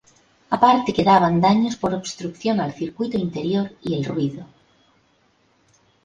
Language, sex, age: Spanish, female, 50-59